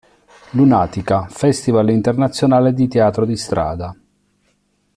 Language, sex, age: Italian, male, 50-59